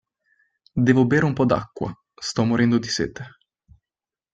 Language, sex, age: Italian, male, 19-29